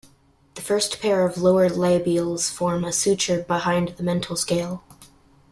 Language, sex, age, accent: English, male, under 19, United States English